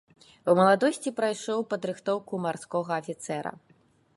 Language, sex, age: Belarusian, female, 30-39